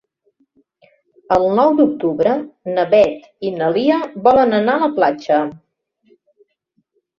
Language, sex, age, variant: Catalan, female, 50-59, Central